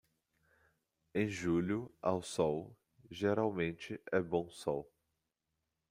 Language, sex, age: Portuguese, male, 30-39